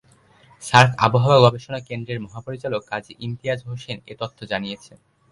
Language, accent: Bengali, Bangladeshi